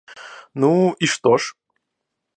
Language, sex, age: Russian, male, 19-29